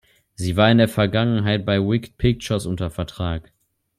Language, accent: German, Deutschland Deutsch